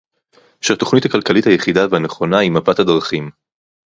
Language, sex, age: Hebrew, male, 19-29